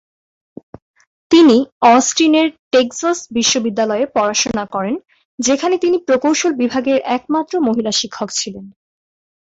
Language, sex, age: Bengali, female, under 19